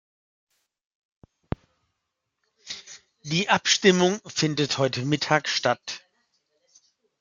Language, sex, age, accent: German, male, 50-59, Deutschland Deutsch